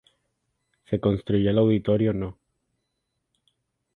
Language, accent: Spanish, España: Islas Canarias